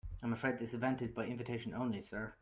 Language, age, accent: English, 30-39, Irish English